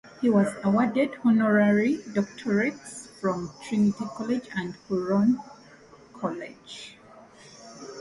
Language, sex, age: English, female, 30-39